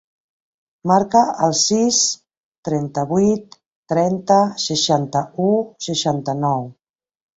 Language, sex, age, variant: Catalan, female, 40-49, Central